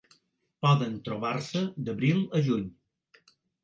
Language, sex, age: Catalan, male, 60-69